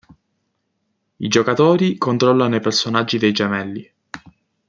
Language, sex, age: Italian, male, 19-29